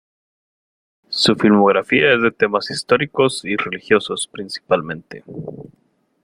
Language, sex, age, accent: Spanish, male, 19-29, América central